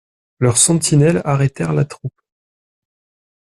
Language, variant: French, Français de métropole